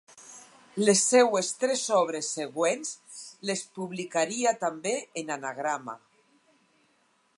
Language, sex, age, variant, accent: Catalan, female, 60-69, Nord-Occidental, nord-occidental